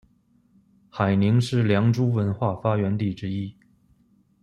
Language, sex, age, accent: Chinese, male, 19-29, 出生地：北京市